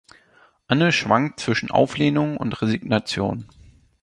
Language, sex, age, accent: German, male, 19-29, Deutschland Deutsch